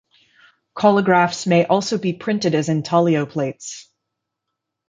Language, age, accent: English, 19-29, United States English